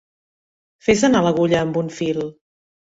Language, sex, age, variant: Catalan, female, 40-49, Central